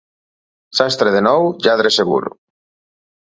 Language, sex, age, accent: Catalan, male, 30-39, apitxat